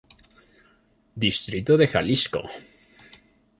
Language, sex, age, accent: Spanish, male, 19-29, México